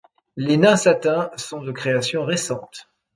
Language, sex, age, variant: French, male, 50-59, Français de métropole